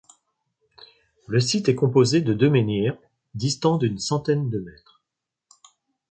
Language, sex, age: French, male, 60-69